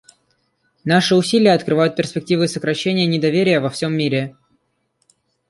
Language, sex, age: Russian, male, under 19